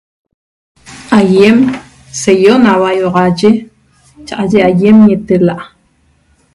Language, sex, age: Toba, female, 40-49